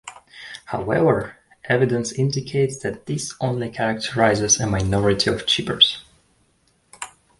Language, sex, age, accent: English, male, 19-29, United States English